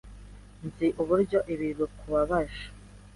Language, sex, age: Kinyarwanda, female, 19-29